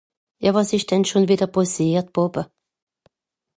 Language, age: Swiss German, 50-59